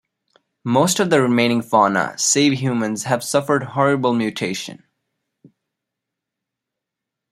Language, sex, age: English, male, 50-59